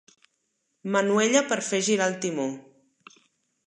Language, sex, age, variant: Catalan, female, 30-39, Central